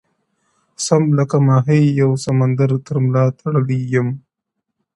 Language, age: Pashto, under 19